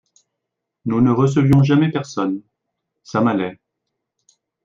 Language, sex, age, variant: French, male, 40-49, Français de métropole